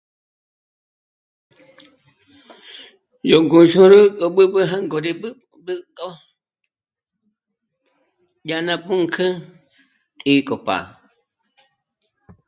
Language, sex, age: Michoacán Mazahua, female, 50-59